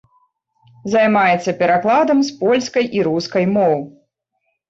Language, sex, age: Belarusian, female, 30-39